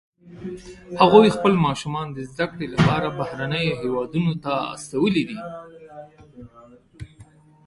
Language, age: Pashto, 30-39